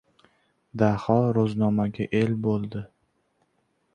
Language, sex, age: Uzbek, male, 19-29